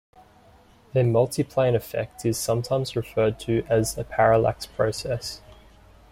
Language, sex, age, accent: English, male, 19-29, Australian English